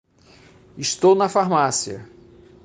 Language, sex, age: Portuguese, male, 40-49